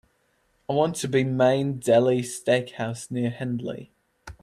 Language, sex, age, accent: English, male, 19-29, England English